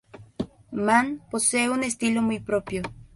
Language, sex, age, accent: Spanish, female, 19-29, México